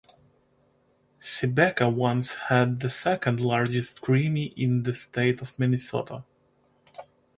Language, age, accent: English, 19-29, Ukrainian; Italian